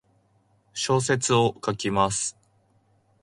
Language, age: Japanese, 19-29